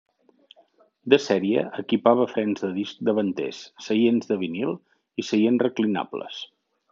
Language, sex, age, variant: Catalan, male, 50-59, Central